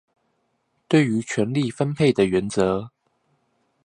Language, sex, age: Chinese, male, 19-29